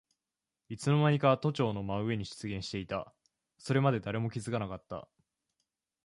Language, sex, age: Japanese, male, 19-29